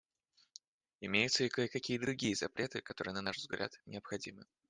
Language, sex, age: Russian, male, 19-29